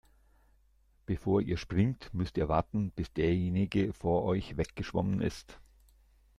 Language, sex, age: German, male, 60-69